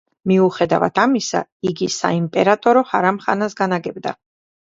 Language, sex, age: Georgian, female, 40-49